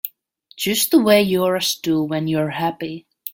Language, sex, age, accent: English, female, 19-29, England English